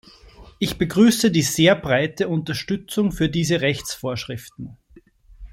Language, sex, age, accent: German, male, 30-39, Österreichisches Deutsch